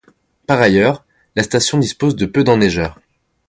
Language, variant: French, Français de métropole